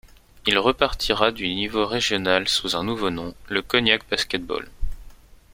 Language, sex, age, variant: French, male, 30-39, Français de métropole